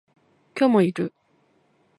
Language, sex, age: Japanese, female, under 19